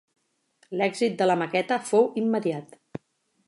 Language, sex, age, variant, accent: Catalan, female, 40-49, Central, central; Oriental